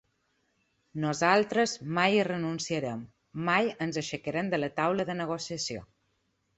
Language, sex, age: Catalan, female, 30-39